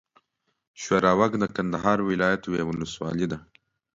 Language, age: Pashto, 19-29